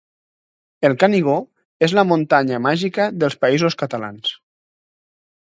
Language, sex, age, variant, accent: Catalan, male, 40-49, Nord-Occidental, nord-occidental; Lleida